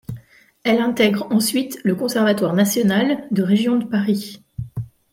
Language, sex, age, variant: French, female, 40-49, Français de métropole